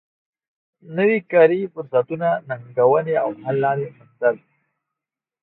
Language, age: Pashto, 19-29